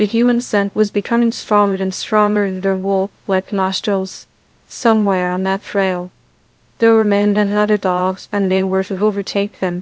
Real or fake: fake